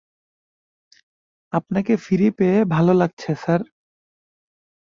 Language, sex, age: Bengali, male, 19-29